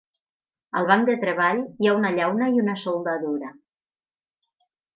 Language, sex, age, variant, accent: Catalan, female, 50-59, Nord-Occidental, Tortosí